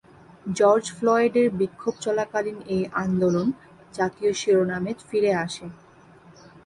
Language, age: Bengali, 19-29